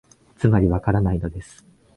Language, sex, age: Japanese, male, 19-29